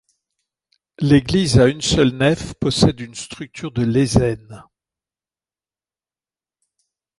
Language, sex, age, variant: French, male, 60-69, Français de métropole